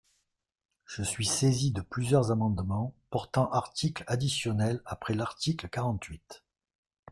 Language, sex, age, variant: French, male, 50-59, Français de métropole